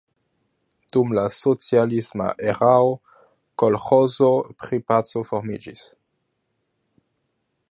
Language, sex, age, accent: Esperanto, male, under 19, Internacia